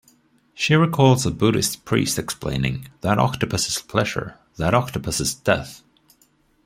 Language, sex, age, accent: English, male, 30-39, United States English